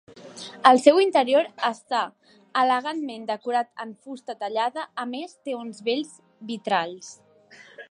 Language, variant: Catalan, Central